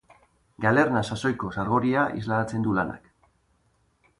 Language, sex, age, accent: Basque, male, 40-49, Erdialdekoa edo Nafarra (Gipuzkoa, Nafarroa)